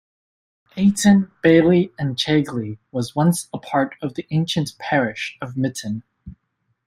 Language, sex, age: English, male, 19-29